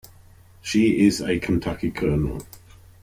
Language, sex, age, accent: English, male, 60-69, England English